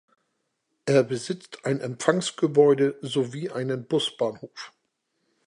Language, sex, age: German, male, 40-49